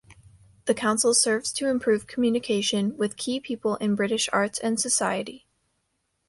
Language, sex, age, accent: English, female, under 19, United States English